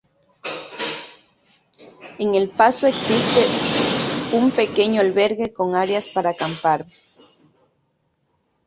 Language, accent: Spanish, Andino-Pacífico: Colombia, Perú, Ecuador, oeste de Bolivia y Venezuela andina